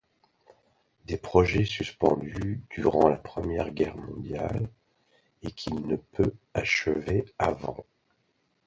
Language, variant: French, Français de métropole